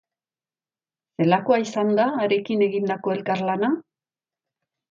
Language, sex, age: Basque, female, 50-59